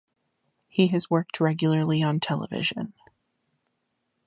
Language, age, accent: English, 19-29, United States English